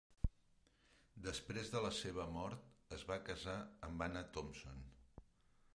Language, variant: Catalan, Central